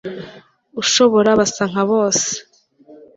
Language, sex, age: Kinyarwanda, female, 19-29